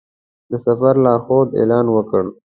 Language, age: Pashto, 19-29